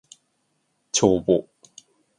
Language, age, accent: Japanese, 19-29, 標準語